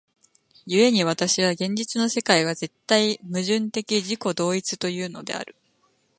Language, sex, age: Japanese, female, 19-29